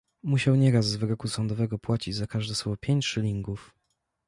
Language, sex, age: Polish, male, 19-29